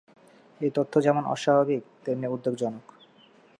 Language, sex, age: Bengali, male, 19-29